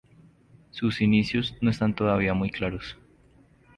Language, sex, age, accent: Spanish, male, 19-29, Andino-Pacífico: Colombia, Perú, Ecuador, oeste de Bolivia y Venezuela andina